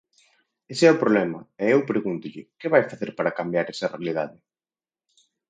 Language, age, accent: Galician, 19-29, Oriental (común en zona oriental)